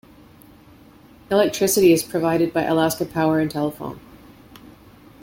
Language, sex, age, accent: English, female, 50-59, Canadian English